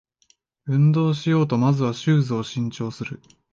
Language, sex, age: Japanese, male, 19-29